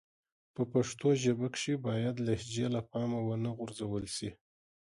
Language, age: Pashto, 40-49